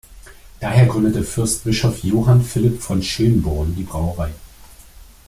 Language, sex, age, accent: German, male, 30-39, Deutschland Deutsch